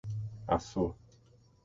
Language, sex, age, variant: Portuguese, male, 30-39, Portuguese (Brasil)